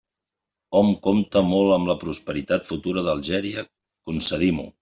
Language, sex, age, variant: Catalan, male, 40-49, Central